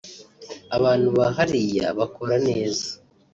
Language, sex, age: Kinyarwanda, male, 30-39